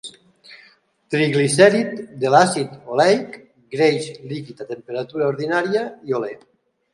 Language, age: Catalan, 19-29